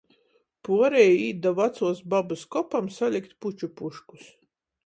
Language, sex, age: Latgalian, female, 40-49